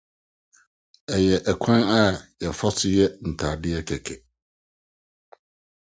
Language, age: Akan, 60-69